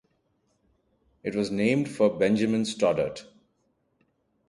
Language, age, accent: English, 30-39, India and South Asia (India, Pakistan, Sri Lanka)